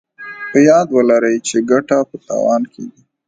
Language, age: Pashto, 19-29